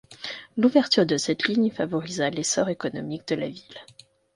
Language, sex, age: French, female, 30-39